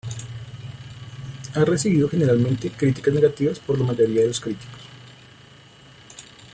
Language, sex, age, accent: Spanish, male, 30-39, Andino-Pacífico: Colombia, Perú, Ecuador, oeste de Bolivia y Venezuela andina